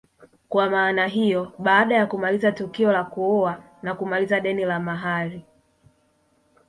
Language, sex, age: Swahili, female, 19-29